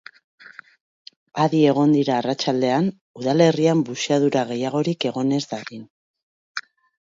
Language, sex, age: Basque, female, 40-49